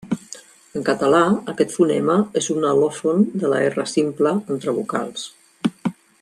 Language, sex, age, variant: Catalan, female, 50-59, Central